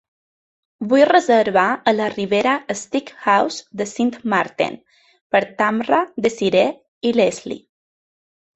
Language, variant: Catalan, Balear